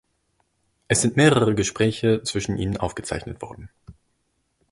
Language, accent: German, Deutschland Deutsch